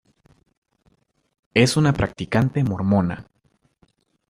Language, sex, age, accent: Spanish, male, under 19, América central